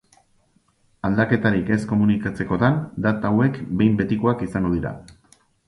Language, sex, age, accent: Basque, male, 40-49, Erdialdekoa edo Nafarra (Gipuzkoa, Nafarroa)